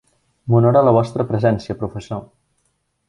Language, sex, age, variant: Catalan, male, 19-29, Central